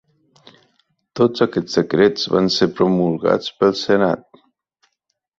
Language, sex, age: Catalan, male, under 19